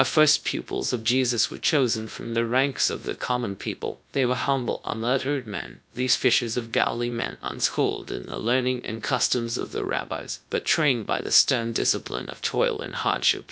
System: TTS, GradTTS